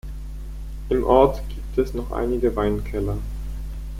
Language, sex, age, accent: German, male, 19-29, Deutschland Deutsch; Schweizerdeutsch